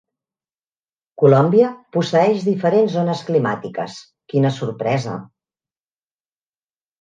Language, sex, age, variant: Catalan, female, 50-59, Central